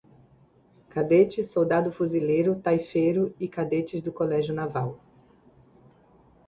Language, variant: Portuguese, Portuguese (Brasil)